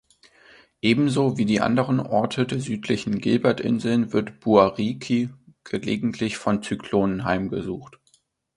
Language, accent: German, Deutschland Deutsch